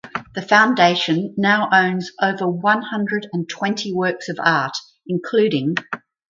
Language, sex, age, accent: English, female, 60-69, Australian English